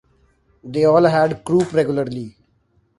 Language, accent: English, India and South Asia (India, Pakistan, Sri Lanka)